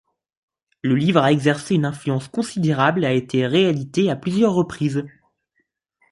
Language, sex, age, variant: French, male, under 19, Français de métropole